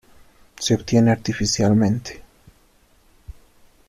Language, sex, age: Spanish, male, 19-29